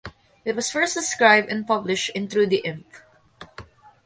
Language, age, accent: English, 19-29, United States English; Filipino